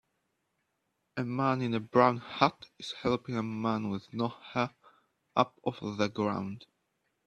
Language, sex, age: English, male, under 19